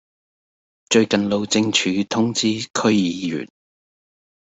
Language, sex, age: Cantonese, male, 50-59